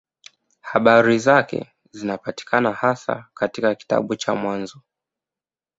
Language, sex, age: Swahili, male, 19-29